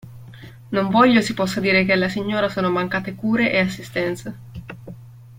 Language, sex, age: Italian, female, 19-29